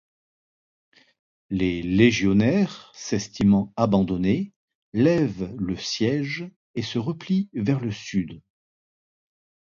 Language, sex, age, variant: French, male, 40-49, Français de métropole